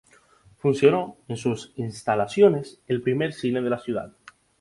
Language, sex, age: Spanish, male, 19-29